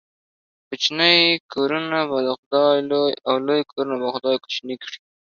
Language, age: Pashto, 19-29